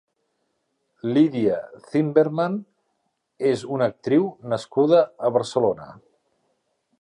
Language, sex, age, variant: Catalan, male, 50-59, Central